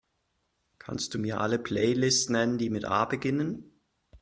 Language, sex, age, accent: German, male, 40-49, Deutschland Deutsch